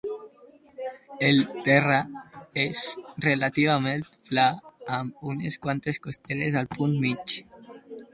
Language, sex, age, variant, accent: Catalan, male, under 19, Valencià meridional, valencià